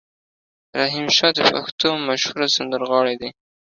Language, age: Pashto, 19-29